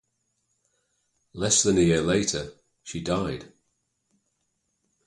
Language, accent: English, United States English